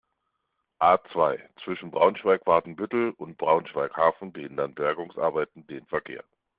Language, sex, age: German, male, 40-49